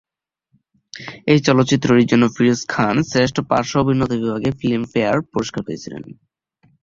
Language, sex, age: Bengali, male, under 19